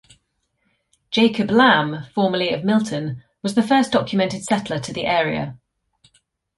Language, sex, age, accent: English, female, 30-39, England English